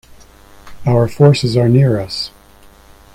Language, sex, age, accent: English, male, 60-69, Canadian English